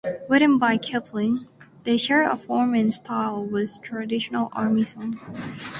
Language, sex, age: English, female, 19-29